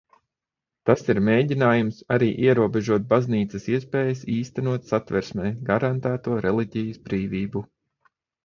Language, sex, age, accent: Latvian, male, 30-39, Dzimtā valoda